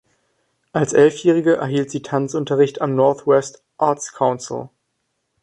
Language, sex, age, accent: German, male, under 19, Deutschland Deutsch